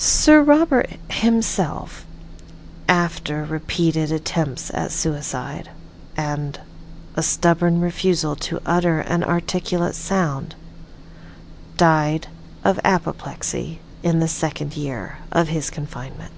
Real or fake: real